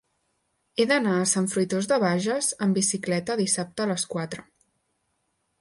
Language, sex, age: Catalan, female, 19-29